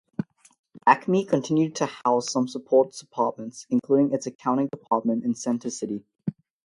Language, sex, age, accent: English, male, under 19, Australian English